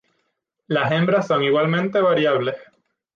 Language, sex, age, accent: Spanish, male, 19-29, España: Islas Canarias